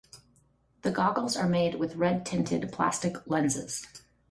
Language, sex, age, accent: English, female, 30-39, United States English